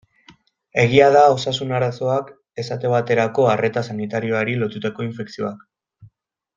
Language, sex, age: Basque, male, 19-29